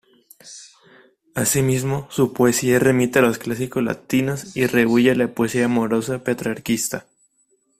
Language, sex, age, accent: Spanish, male, 19-29, México